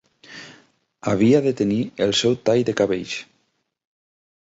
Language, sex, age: Catalan, male, 40-49